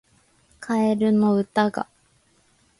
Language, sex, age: Japanese, female, 19-29